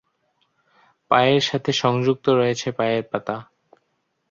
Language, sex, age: Bengali, male, 19-29